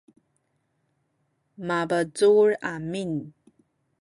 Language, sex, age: Sakizaya, female, 30-39